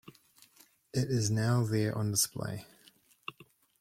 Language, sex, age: English, male, 30-39